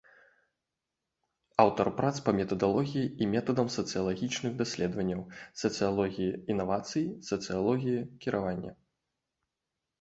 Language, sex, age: Belarusian, male, 19-29